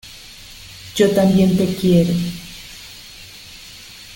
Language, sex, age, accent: Spanish, female, 40-49, Caribe: Cuba, Venezuela, Puerto Rico, República Dominicana, Panamá, Colombia caribeña, México caribeño, Costa del golfo de México